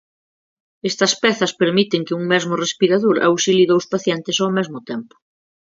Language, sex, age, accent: Galician, female, 40-49, Oriental (común en zona oriental)